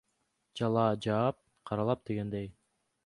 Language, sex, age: Kyrgyz, male, 19-29